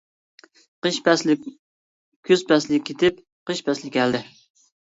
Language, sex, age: Uyghur, male, 30-39